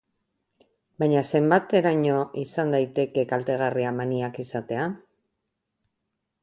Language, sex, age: Basque, female, 60-69